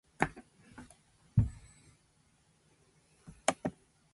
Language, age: Japanese, 19-29